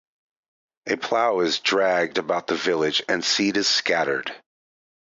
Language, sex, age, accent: English, male, 40-49, United States English